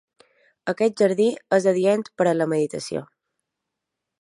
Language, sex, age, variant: Catalan, female, 19-29, Balear